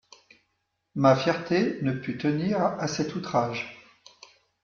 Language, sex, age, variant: French, male, 40-49, Français de métropole